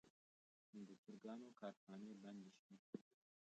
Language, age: Pashto, 30-39